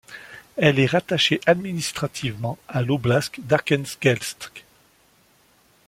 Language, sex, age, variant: French, male, 40-49, Français de métropole